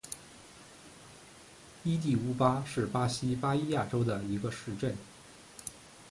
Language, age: Chinese, 30-39